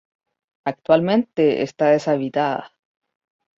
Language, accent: Spanish, Chileno: Chile, Cuyo